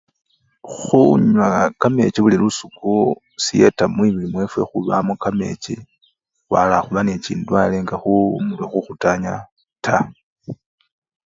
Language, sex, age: Luyia, male, 40-49